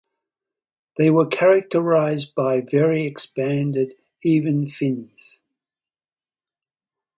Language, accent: English, Australian English